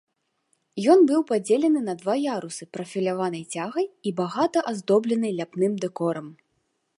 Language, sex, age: Belarusian, female, 30-39